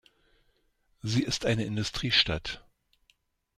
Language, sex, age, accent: German, male, 60-69, Deutschland Deutsch